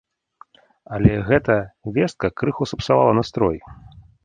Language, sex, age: Belarusian, male, 30-39